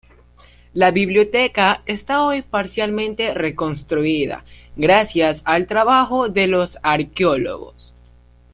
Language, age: Spanish, under 19